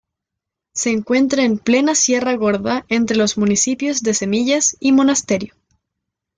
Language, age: Spanish, 19-29